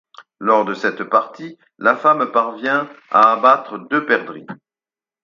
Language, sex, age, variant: French, male, 60-69, Français de métropole